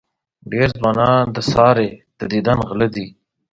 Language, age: Pashto, 30-39